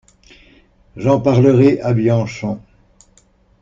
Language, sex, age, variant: French, male, 60-69, Français de métropole